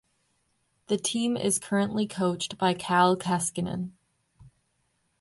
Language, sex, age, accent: English, female, 19-29, United States English; Canadian English